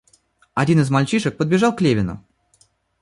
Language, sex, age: Russian, male, under 19